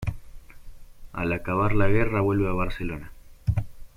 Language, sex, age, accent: Spanish, male, 19-29, Rioplatense: Argentina, Uruguay, este de Bolivia, Paraguay